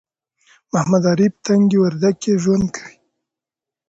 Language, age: Pashto, 19-29